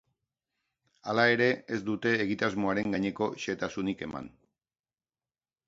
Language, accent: Basque, Erdialdekoa edo Nafarra (Gipuzkoa, Nafarroa)